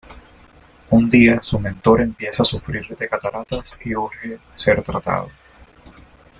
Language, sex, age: Spanish, male, 30-39